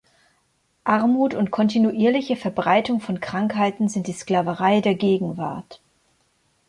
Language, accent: German, Deutschland Deutsch